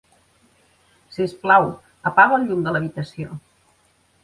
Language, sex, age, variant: Catalan, female, 50-59, Central